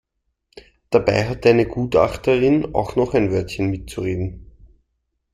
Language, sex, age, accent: German, male, 30-39, Österreichisches Deutsch